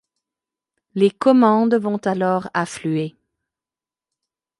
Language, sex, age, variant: French, female, 50-59, Français de métropole